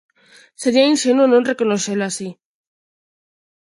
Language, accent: Galician, Neofalante